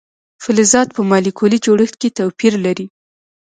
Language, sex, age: Pashto, female, 19-29